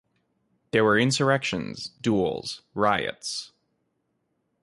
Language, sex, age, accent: English, male, 19-29, United States English